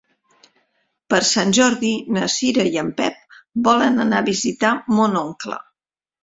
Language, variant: Catalan, Central